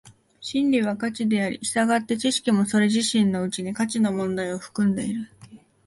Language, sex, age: Japanese, female, 19-29